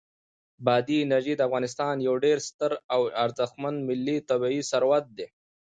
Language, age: Pashto, 40-49